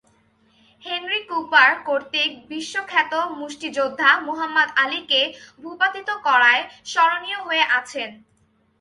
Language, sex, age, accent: Bengali, female, 19-29, Bangla